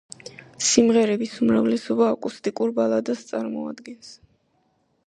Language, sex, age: Georgian, female, under 19